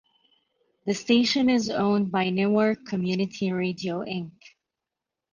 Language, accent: English, United States English